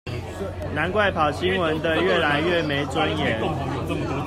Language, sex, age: Chinese, male, 30-39